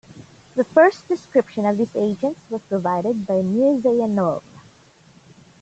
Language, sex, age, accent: English, female, 40-49, Filipino